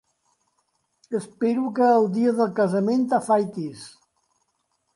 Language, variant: Catalan, Central